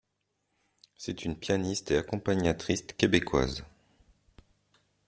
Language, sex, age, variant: French, male, 30-39, Français de métropole